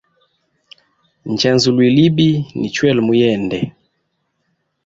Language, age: Hemba, 19-29